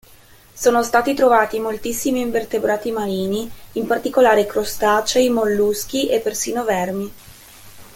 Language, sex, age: Italian, female, 19-29